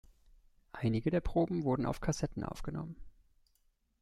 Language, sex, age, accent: German, male, 19-29, Deutschland Deutsch